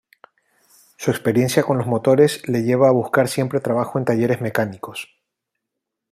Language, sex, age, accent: Spanish, male, 40-49, España: Islas Canarias